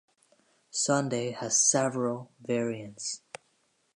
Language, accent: English, United States English